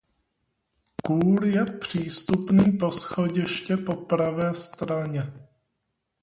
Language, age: Czech, 30-39